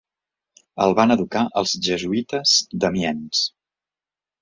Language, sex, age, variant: Catalan, male, 50-59, Central